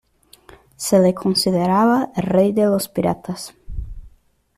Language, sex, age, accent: Spanish, female, under 19, México